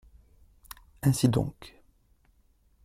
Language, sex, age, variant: French, male, 30-39, Français de métropole